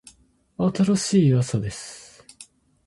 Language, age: Japanese, 19-29